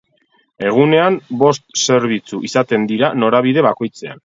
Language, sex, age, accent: Basque, male, 30-39, Erdialdekoa edo Nafarra (Gipuzkoa, Nafarroa)